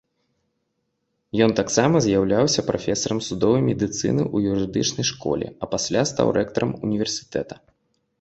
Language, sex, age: Belarusian, male, 30-39